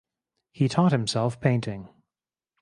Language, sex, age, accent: English, male, 30-39, Canadian English